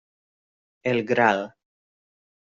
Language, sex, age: Spanish, male, 19-29